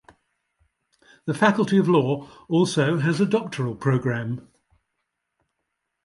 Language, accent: English, England English